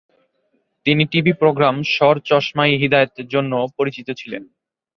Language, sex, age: Bengali, male, under 19